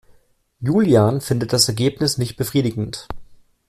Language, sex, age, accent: German, male, 19-29, Deutschland Deutsch